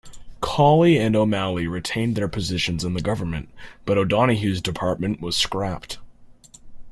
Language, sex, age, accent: English, male, under 19, United States English